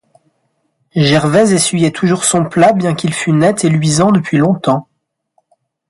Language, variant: French, Français de métropole